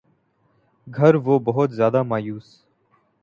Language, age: Urdu, 19-29